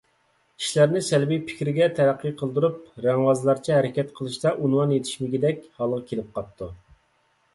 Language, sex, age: Uyghur, male, 30-39